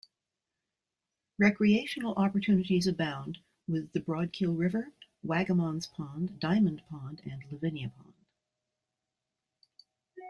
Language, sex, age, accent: English, female, 60-69, United States English